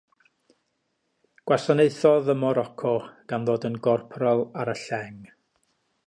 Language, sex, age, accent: Welsh, male, 50-59, Y Deyrnas Unedig Cymraeg